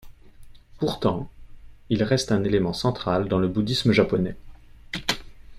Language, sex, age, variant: French, male, 30-39, Français de métropole